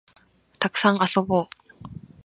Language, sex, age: Japanese, female, 19-29